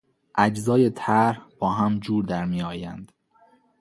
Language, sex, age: Persian, male, 19-29